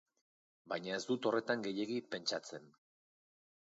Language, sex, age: Basque, male, 40-49